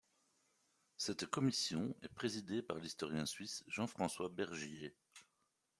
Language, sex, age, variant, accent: French, male, 50-59, Français d'Europe, Français de Belgique